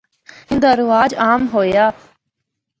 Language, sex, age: Northern Hindko, female, 19-29